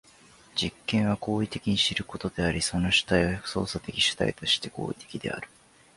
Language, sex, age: Japanese, male, 19-29